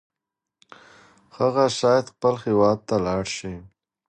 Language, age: Pashto, 19-29